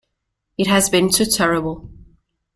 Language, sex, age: English, female, 19-29